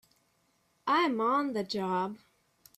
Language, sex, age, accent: English, female, 19-29, United States English